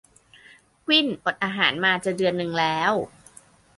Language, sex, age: Thai, male, under 19